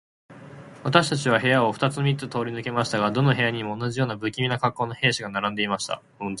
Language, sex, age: Japanese, male, 19-29